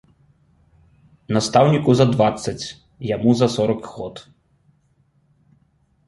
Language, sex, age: Belarusian, male, 30-39